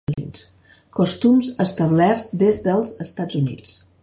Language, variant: Catalan, Central